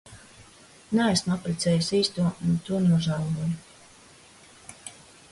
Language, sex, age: Latvian, female, 50-59